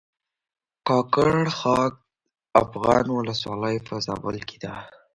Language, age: Pashto, under 19